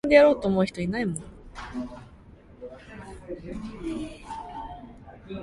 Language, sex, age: Korean, female, 19-29